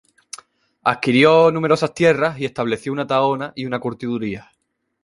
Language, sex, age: Spanish, male, 19-29